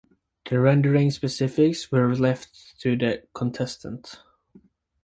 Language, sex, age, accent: English, male, under 19, United States English